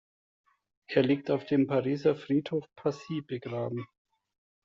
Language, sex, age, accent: German, male, 40-49, Deutschland Deutsch